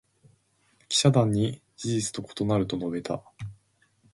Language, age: Japanese, 19-29